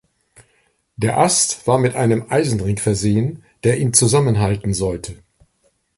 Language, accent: German, Deutschland Deutsch